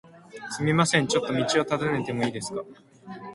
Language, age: Japanese, under 19